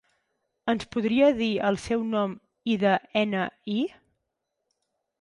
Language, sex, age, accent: Catalan, female, 40-49, nord-oriental